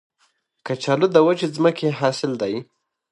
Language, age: Pashto, 19-29